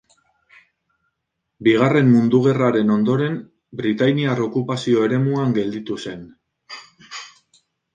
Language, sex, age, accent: Basque, male, 30-39, Mendebalekoa (Araba, Bizkaia, Gipuzkoako mendebaleko herri batzuk)